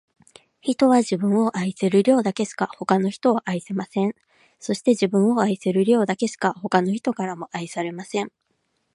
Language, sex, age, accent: Japanese, female, 19-29, 関西